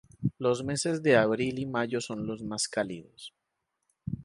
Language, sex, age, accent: Spanish, male, 30-39, Caribe: Cuba, Venezuela, Puerto Rico, República Dominicana, Panamá, Colombia caribeña, México caribeño, Costa del golfo de México